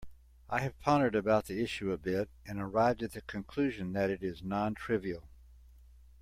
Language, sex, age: English, male, 70-79